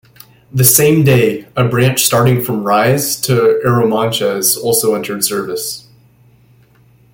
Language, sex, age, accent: English, male, 19-29, United States English